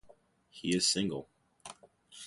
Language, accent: English, United States English